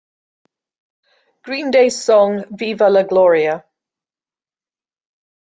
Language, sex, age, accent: English, female, 50-59, Scottish English